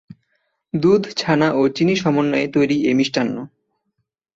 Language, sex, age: Bengali, male, 19-29